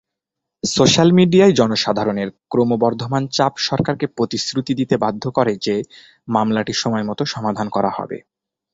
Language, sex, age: Bengali, male, 19-29